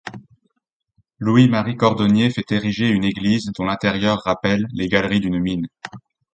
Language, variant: French, Français de métropole